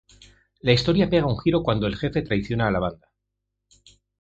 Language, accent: Spanish, España: Centro-Sur peninsular (Madrid, Toledo, Castilla-La Mancha)